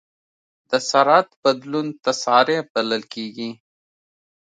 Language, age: Pashto, 30-39